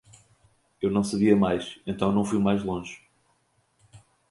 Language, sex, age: Portuguese, male, 40-49